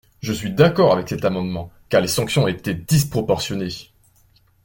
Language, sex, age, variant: French, male, 19-29, Français de métropole